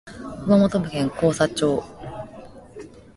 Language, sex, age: Japanese, female, 30-39